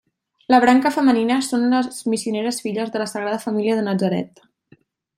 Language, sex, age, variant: Catalan, female, 19-29, Central